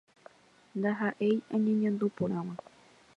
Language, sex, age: Guarani, female, 19-29